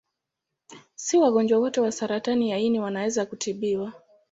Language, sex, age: Swahili, female, 19-29